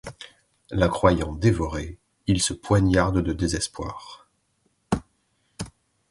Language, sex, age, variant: French, male, 30-39, Français de métropole